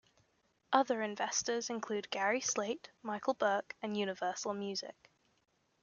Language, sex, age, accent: English, female, 19-29, England English